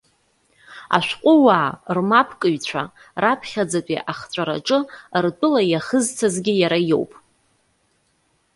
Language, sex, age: Abkhazian, female, 30-39